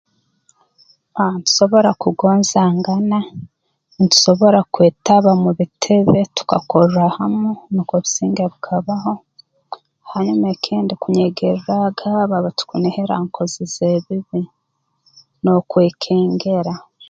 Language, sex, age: Tooro, female, 40-49